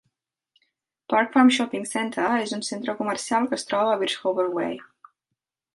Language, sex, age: Catalan, female, 19-29